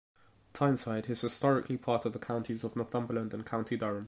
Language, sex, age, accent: English, male, 19-29, England English